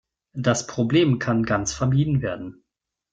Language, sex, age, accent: German, male, 30-39, Deutschland Deutsch